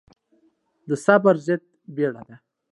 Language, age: Pashto, 19-29